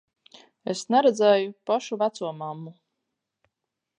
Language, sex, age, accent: Latvian, female, 30-39, bez akcenta